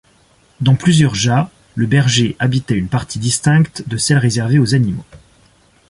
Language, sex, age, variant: French, male, 19-29, Français de métropole